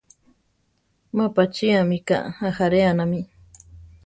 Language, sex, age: Central Tarahumara, female, 30-39